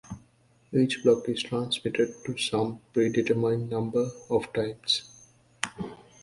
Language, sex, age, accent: English, male, 19-29, United States English